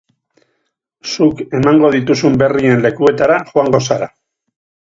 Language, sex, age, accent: Basque, male, 50-59, Mendebalekoa (Araba, Bizkaia, Gipuzkoako mendebaleko herri batzuk)